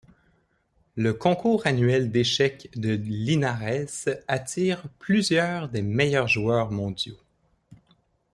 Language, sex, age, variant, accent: French, male, 30-39, Français d'Amérique du Nord, Français du Canada